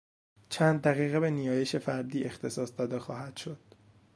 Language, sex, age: Persian, male, 19-29